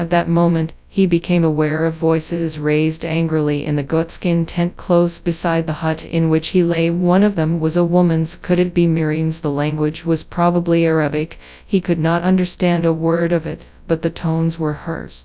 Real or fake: fake